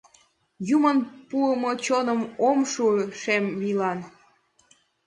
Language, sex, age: Mari, female, 19-29